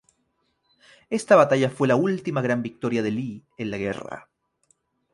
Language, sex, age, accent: Spanish, male, 19-29, Chileno: Chile, Cuyo